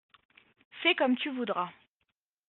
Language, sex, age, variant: French, male, 19-29, Français de métropole